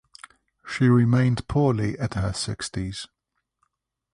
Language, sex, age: English, male, 50-59